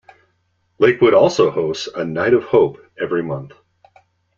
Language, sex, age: English, male, 40-49